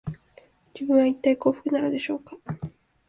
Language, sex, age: Japanese, female, 19-29